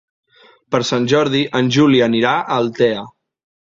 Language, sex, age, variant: Catalan, male, 19-29, Central